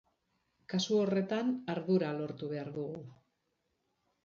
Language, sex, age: Basque, female, 50-59